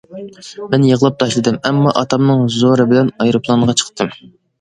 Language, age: Uyghur, 19-29